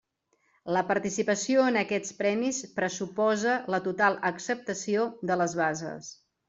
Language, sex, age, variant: Catalan, female, 40-49, Central